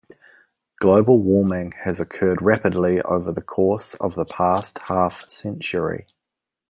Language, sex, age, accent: English, male, 30-39, New Zealand English